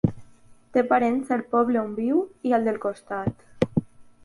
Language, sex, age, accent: Catalan, female, 19-29, valencià